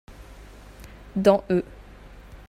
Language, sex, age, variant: French, female, 19-29, Français de métropole